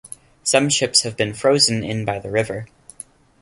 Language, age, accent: English, 19-29, Canadian English